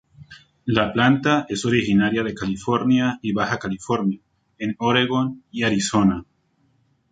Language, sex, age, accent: Spanish, male, 30-39, Andino-Pacífico: Colombia, Perú, Ecuador, oeste de Bolivia y Venezuela andina